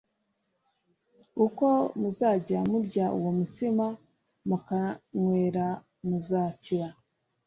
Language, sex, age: Kinyarwanda, female, 30-39